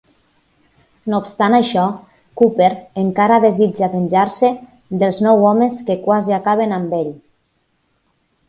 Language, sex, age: Catalan, female, 30-39